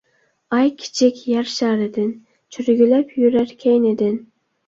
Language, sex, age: Uyghur, female, 19-29